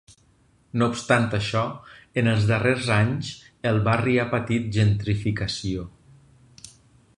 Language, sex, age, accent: Catalan, male, 40-49, valencià